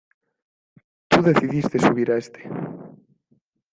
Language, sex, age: Spanish, male, 19-29